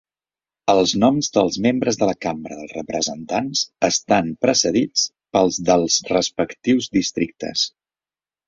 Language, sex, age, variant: Catalan, male, 50-59, Central